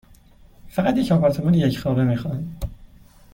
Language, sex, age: Persian, male, 19-29